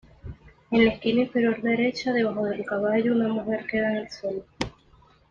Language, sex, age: Spanish, female, 19-29